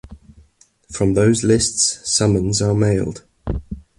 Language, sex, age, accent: English, male, 30-39, England English